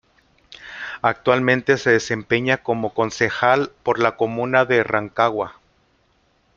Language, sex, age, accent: Spanish, male, 40-49, México